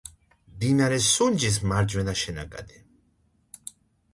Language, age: Georgian, 30-39